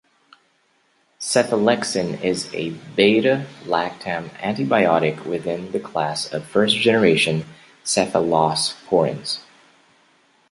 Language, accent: English, Filipino